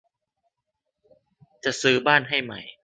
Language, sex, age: Thai, male, 19-29